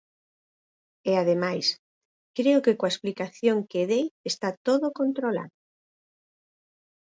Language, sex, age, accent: Galician, female, 50-59, Oriental (común en zona oriental)